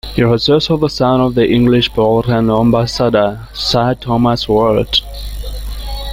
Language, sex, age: English, male, 19-29